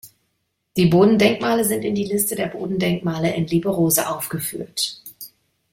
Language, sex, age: German, female, 30-39